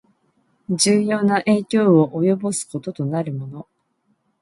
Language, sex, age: Japanese, female, 50-59